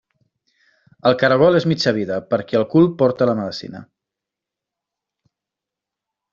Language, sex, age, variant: Catalan, male, 40-49, Central